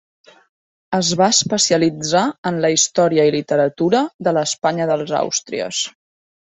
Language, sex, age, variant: Catalan, female, 30-39, Central